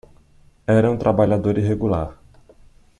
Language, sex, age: Portuguese, male, 19-29